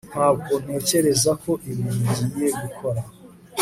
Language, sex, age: Kinyarwanda, female, 30-39